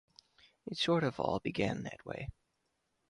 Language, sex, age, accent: English, male, under 19, United States English